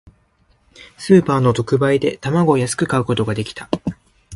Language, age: Japanese, under 19